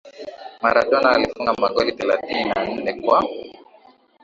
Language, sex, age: Swahili, male, 19-29